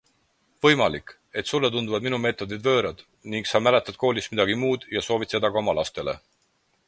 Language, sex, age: Estonian, male, 30-39